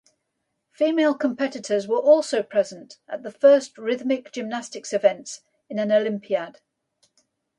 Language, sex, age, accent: English, female, 60-69, England English